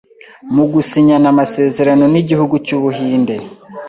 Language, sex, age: Kinyarwanda, male, 19-29